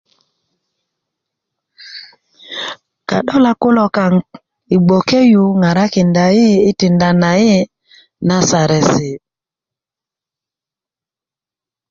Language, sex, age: Kuku, female, 40-49